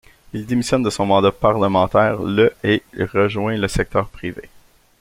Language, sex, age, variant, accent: French, male, 30-39, Français d'Amérique du Nord, Français du Canada